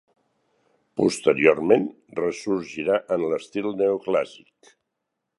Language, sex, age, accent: Catalan, male, 60-69, Barceloní